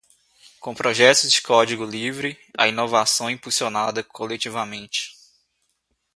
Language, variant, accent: Portuguese, Portuguese (Brasil), Mineiro